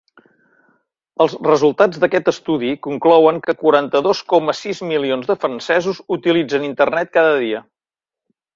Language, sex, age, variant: Catalan, male, 60-69, Central